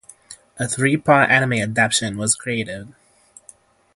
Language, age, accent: English, 19-29, United States English